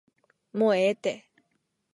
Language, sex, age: Japanese, female, 19-29